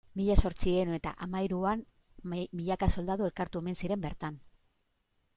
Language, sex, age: Basque, female, 40-49